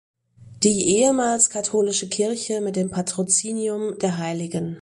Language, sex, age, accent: German, female, 30-39, Deutschland Deutsch